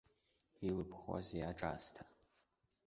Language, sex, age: Abkhazian, male, under 19